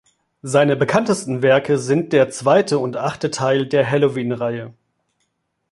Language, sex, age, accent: German, male, 30-39, Deutschland Deutsch